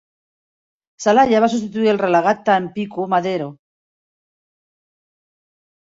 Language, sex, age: Catalan, female, 50-59